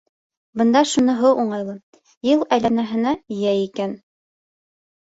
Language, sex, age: Bashkir, female, 19-29